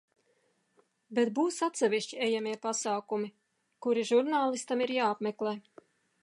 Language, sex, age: Latvian, female, 40-49